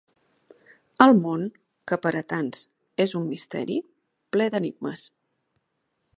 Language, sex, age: Catalan, female, 40-49